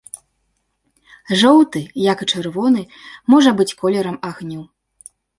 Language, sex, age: Belarusian, female, 19-29